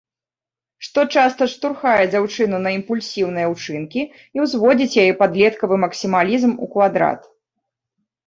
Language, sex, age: Belarusian, female, 30-39